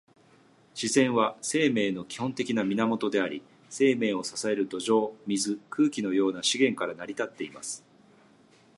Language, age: Japanese, 40-49